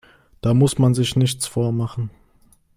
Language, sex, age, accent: German, male, 19-29, Deutschland Deutsch